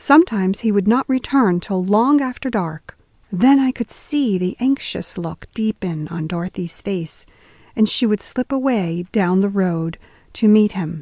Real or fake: real